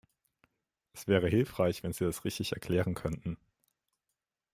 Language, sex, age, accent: German, male, 19-29, Deutschland Deutsch